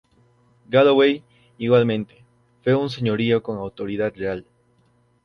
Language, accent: Spanish, Andino-Pacífico: Colombia, Perú, Ecuador, oeste de Bolivia y Venezuela andina